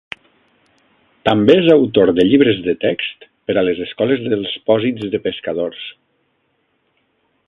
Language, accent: Catalan, valencià